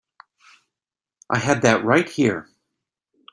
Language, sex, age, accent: English, male, 30-39, United States English